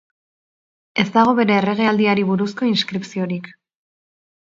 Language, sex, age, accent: Basque, female, 30-39, Erdialdekoa edo Nafarra (Gipuzkoa, Nafarroa)